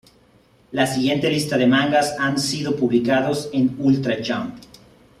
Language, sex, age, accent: Spanish, male, 30-39, México